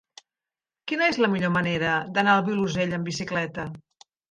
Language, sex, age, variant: Catalan, female, 50-59, Central